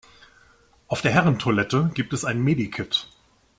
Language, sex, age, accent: German, male, 40-49, Deutschland Deutsch